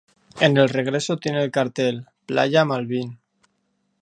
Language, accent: Spanish, España: Norte peninsular (Asturias, Castilla y León, Cantabria, País Vasco, Navarra, Aragón, La Rioja, Guadalajara, Cuenca)